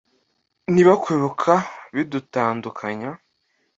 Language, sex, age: Kinyarwanda, male, under 19